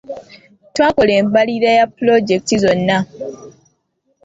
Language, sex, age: Ganda, female, 19-29